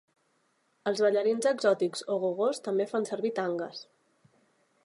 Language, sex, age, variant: Catalan, female, 30-39, Central